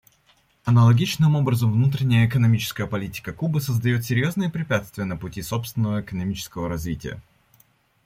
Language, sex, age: Russian, male, under 19